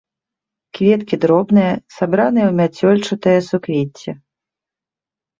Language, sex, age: Belarusian, female, 30-39